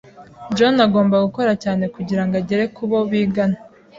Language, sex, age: Kinyarwanda, female, 19-29